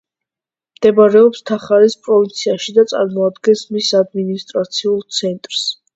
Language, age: Georgian, under 19